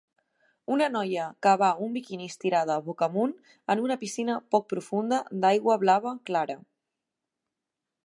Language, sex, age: Catalan, female, 19-29